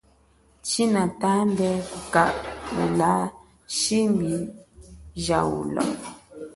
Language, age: Chokwe, 40-49